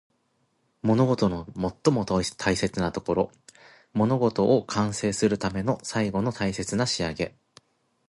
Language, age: Japanese, 40-49